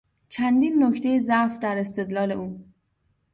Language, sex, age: Persian, female, 30-39